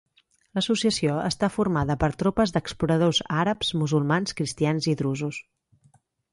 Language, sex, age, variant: Catalan, female, 40-49, Central